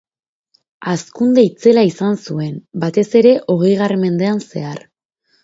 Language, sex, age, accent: Basque, female, 19-29, Erdialdekoa edo Nafarra (Gipuzkoa, Nafarroa)